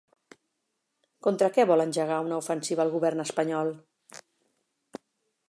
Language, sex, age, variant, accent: Catalan, female, 40-49, Central, central; Oriental